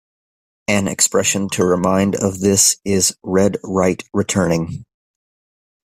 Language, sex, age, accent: English, male, 19-29, United States English